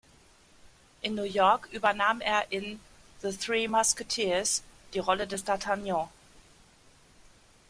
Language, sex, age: German, female, 40-49